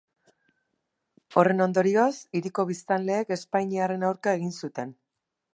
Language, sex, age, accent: Basque, female, 30-39, Mendebalekoa (Araba, Bizkaia, Gipuzkoako mendebaleko herri batzuk)